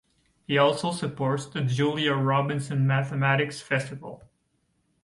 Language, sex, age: English, male, 19-29